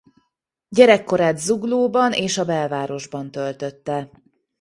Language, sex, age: Hungarian, female, 30-39